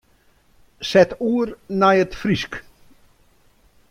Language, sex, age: Western Frisian, male, 60-69